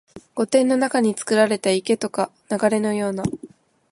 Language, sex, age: Japanese, female, 19-29